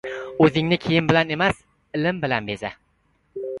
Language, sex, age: Uzbek, male, under 19